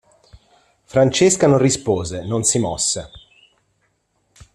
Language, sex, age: Italian, male, 30-39